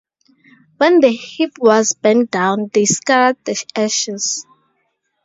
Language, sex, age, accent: English, female, 19-29, Southern African (South Africa, Zimbabwe, Namibia)